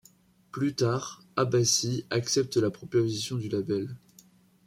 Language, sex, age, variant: French, male, under 19, Français de métropole